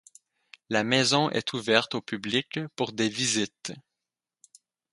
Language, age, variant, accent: French, 19-29, Français d'Amérique du Nord, Français du Canada